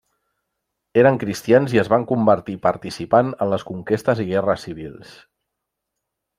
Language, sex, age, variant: Catalan, male, 40-49, Central